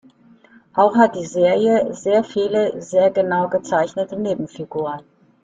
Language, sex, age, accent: German, female, 50-59, Deutschland Deutsch